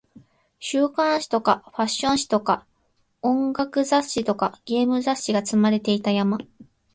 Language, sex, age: Japanese, female, 19-29